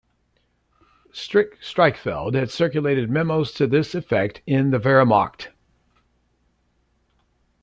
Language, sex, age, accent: English, male, 60-69, United States English